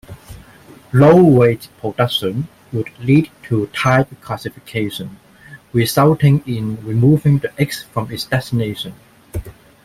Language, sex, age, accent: English, male, 19-29, Hong Kong English